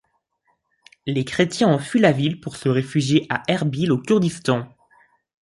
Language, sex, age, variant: French, male, under 19, Français de métropole